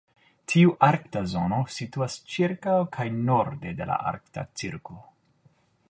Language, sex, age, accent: Esperanto, male, 19-29, Internacia